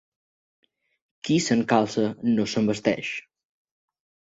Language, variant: Catalan, Central